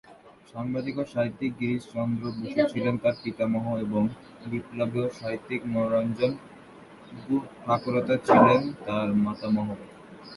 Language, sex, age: Bengali, male, under 19